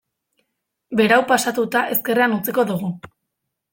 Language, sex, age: Basque, female, 19-29